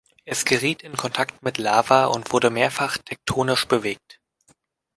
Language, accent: German, Deutschland Deutsch